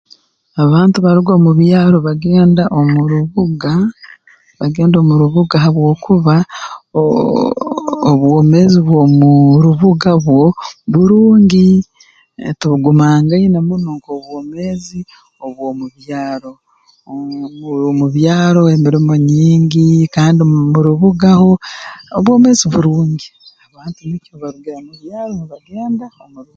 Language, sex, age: Tooro, female, 40-49